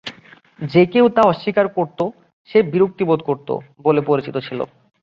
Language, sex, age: Bengali, male, 19-29